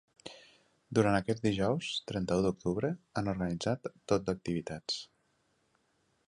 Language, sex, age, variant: Catalan, male, 30-39, Nord-Occidental